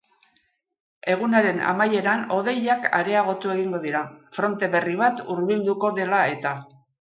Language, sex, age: Basque, female, 60-69